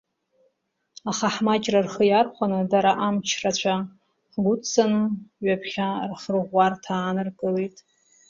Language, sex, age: Abkhazian, female, 30-39